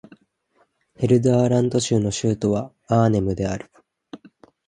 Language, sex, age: Japanese, male, 19-29